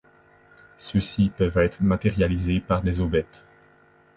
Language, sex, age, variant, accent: French, male, 19-29, Français d'Amérique du Nord, Français du Canada